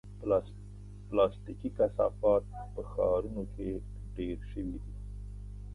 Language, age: Pashto, 40-49